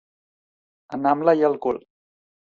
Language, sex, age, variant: Catalan, male, 30-39, Central